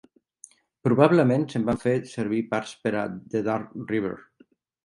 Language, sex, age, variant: Catalan, male, 30-39, Central